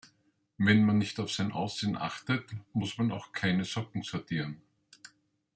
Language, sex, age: German, male, 70-79